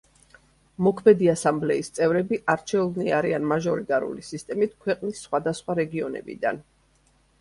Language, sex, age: Georgian, female, 50-59